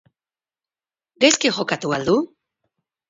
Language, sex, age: Basque, female, 40-49